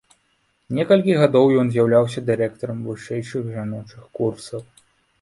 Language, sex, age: Belarusian, male, 19-29